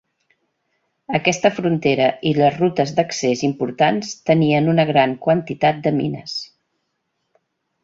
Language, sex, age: Catalan, female, 60-69